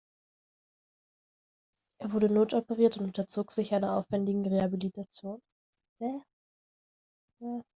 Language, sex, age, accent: German, female, 19-29, Deutschland Deutsch